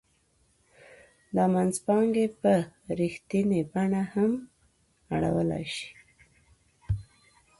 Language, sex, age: Pashto, female, 19-29